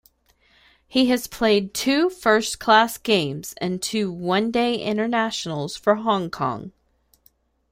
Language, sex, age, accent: English, female, 30-39, United States English